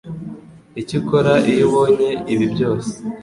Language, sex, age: Kinyarwanda, male, 19-29